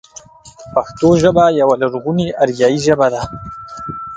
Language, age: Pashto, under 19